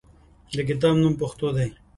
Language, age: Pashto, 19-29